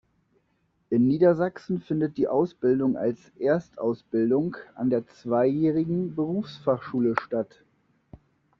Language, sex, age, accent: German, male, 30-39, Deutschland Deutsch